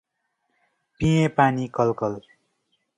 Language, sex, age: Nepali, male, 19-29